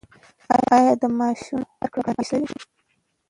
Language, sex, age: Pashto, female, 19-29